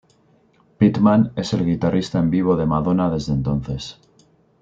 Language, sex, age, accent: Spanish, male, 30-39, España: Norte peninsular (Asturias, Castilla y León, Cantabria, País Vasco, Navarra, Aragón, La Rioja, Guadalajara, Cuenca)